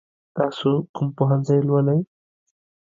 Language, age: Pashto, 19-29